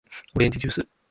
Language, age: Japanese, 19-29